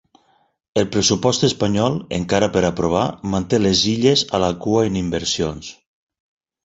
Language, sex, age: Catalan, male, 40-49